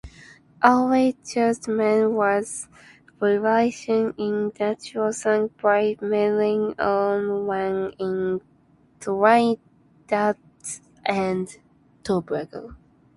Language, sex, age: English, female, under 19